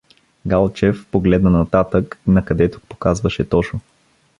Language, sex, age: Bulgarian, male, 19-29